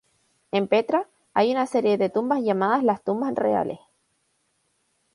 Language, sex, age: Spanish, female, 19-29